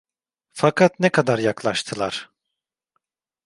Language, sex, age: Turkish, male, 30-39